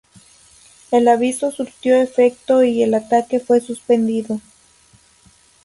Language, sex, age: Spanish, female, under 19